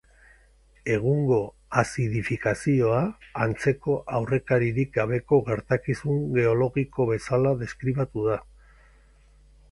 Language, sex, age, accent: Basque, male, 50-59, Mendebalekoa (Araba, Bizkaia, Gipuzkoako mendebaleko herri batzuk)